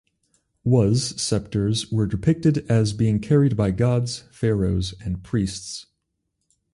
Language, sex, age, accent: English, male, 19-29, United States English